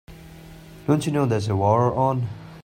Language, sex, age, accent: English, male, 19-29, India and South Asia (India, Pakistan, Sri Lanka)